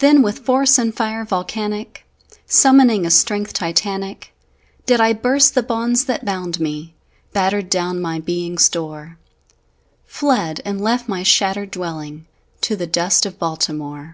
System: none